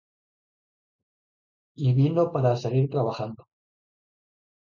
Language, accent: Spanish, España: Centro-Sur peninsular (Madrid, Toledo, Castilla-La Mancha)